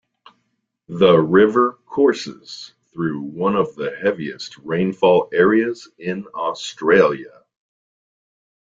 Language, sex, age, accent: English, male, 40-49, United States English